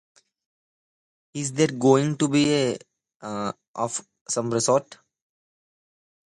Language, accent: English, United States English